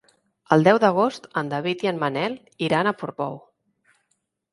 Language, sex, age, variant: Catalan, female, 40-49, Central